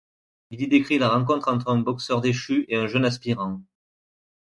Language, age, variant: French, 30-39, Français de métropole